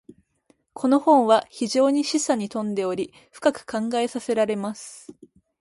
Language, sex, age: Japanese, female, 19-29